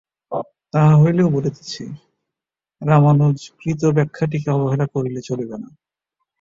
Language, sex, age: Bengali, male, 30-39